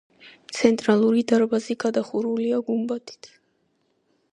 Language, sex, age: Georgian, female, under 19